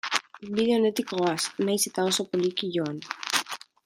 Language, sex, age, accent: Basque, female, 19-29, Mendebalekoa (Araba, Bizkaia, Gipuzkoako mendebaleko herri batzuk)